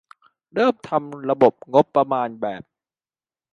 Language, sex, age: Thai, male, 19-29